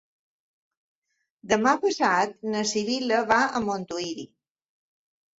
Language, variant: Catalan, Balear